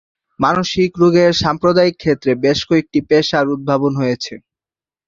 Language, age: Bengali, 19-29